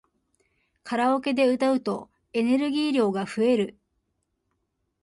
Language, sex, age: Japanese, female, 30-39